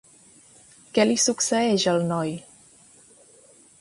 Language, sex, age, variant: Catalan, female, 19-29, Central